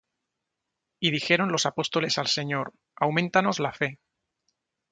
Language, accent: Spanish, España: Sur peninsular (Andalucia, Extremadura, Murcia)